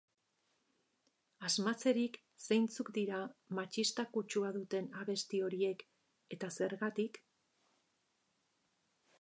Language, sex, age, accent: Basque, female, 50-59, Erdialdekoa edo Nafarra (Gipuzkoa, Nafarroa)